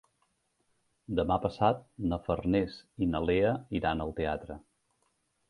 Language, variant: Catalan, Central